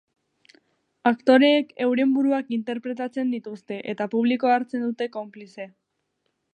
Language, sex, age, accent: Basque, female, 19-29, Mendebalekoa (Araba, Bizkaia, Gipuzkoako mendebaleko herri batzuk)